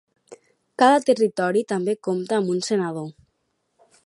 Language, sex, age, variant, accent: Catalan, female, 19-29, Nord-Occidental, central